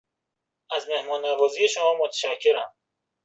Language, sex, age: Persian, male, 30-39